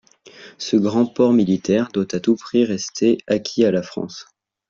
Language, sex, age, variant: French, male, under 19, Français de métropole